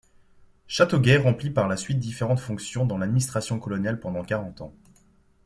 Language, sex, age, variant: French, male, 19-29, Français de métropole